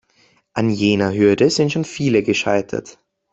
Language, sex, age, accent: German, male, under 19, Österreichisches Deutsch